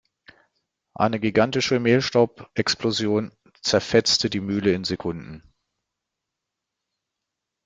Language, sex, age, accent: German, male, 50-59, Deutschland Deutsch